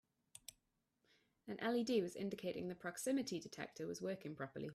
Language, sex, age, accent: English, female, 19-29, England English